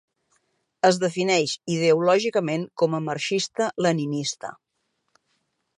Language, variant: Catalan, Central